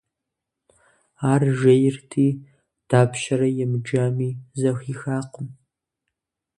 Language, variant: Kabardian, Адыгэбзэ (Къэбэрдей, Кирил, псоми зэдай)